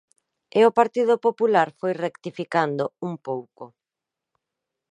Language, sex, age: Galician, female, 40-49